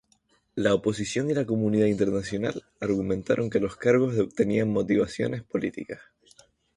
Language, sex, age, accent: Spanish, male, 19-29, España: Islas Canarias